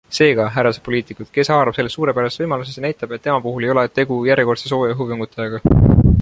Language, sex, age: Estonian, male, 19-29